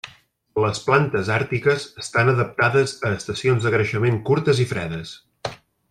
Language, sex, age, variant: Catalan, male, 30-39, Central